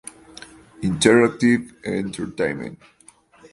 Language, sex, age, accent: Spanish, male, 19-29, Andino-Pacífico: Colombia, Perú, Ecuador, oeste de Bolivia y Venezuela andina